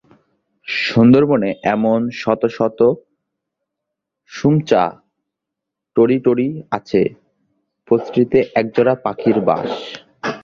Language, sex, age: Bengali, male, under 19